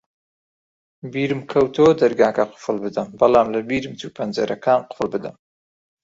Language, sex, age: Central Kurdish, male, 30-39